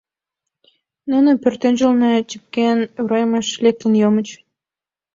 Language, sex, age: Mari, female, 19-29